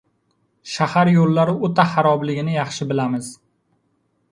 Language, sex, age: Uzbek, male, 19-29